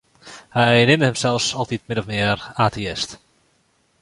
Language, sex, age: Western Frisian, male, 19-29